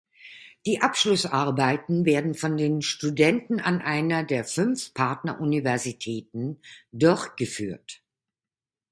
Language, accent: German, Deutschland Deutsch